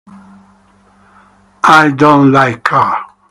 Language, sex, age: English, male, 60-69